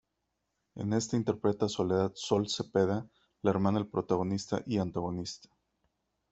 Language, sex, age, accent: Spanish, male, 30-39, México